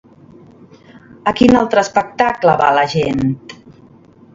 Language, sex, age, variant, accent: Catalan, female, 40-49, Central, central